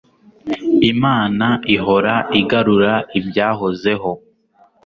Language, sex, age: Kinyarwanda, male, 19-29